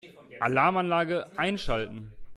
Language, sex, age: German, male, 19-29